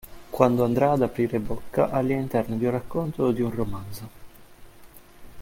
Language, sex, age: Italian, male, 19-29